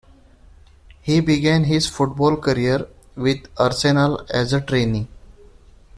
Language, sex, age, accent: English, male, 19-29, India and South Asia (India, Pakistan, Sri Lanka)